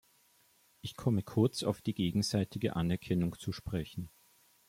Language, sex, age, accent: German, male, 19-29, Österreichisches Deutsch